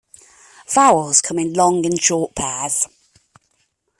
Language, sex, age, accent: English, female, 40-49, England English